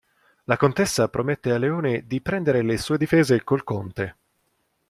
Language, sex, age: Italian, male, 19-29